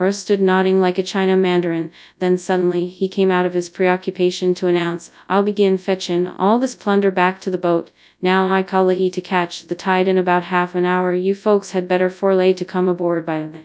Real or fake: fake